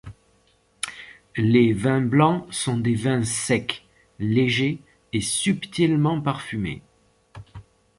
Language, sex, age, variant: French, male, 30-39, Français de métropole